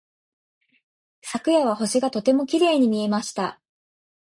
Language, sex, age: Japanese, female, 19-29